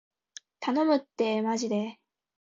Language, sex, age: Japanese, female, 19-29